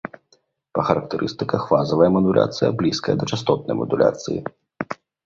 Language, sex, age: Belarusian, male, 19-29